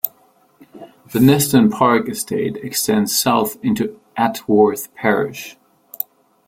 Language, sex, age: English, male, 30-39